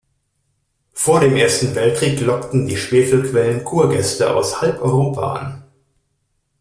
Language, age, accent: German, 30-39, Deutschland Deutsch